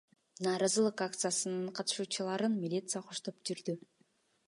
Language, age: Kyrgyz, 19-29